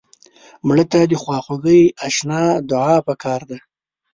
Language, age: Pashto, 30-39